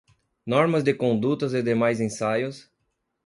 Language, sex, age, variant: Portuguese, male, 40-49, Portuguese (Brasil)